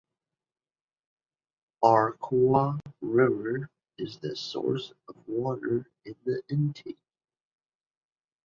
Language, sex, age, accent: English, male, 30-39, United States English